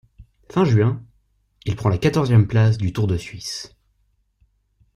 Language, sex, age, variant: French, male, 19-29, Français de métropole